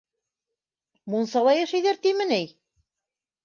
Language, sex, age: Bashkir, female, 60-69